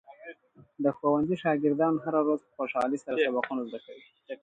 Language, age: Pashto, 30-39